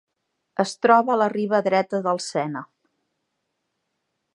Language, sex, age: Catalan, female, 40-49